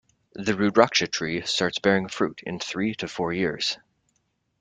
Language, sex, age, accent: English, male, 30-39, United States English